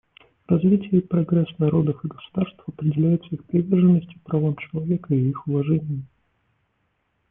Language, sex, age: Russian, male, 30-39